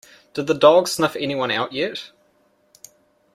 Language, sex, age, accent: English, male, 19-29, New Zealand English